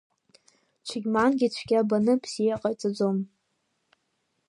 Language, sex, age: Abkhazian, female, under 19